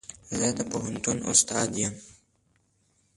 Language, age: Pashto, under 19